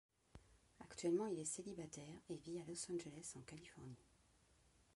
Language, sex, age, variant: French, female, 50-59, Français de métropole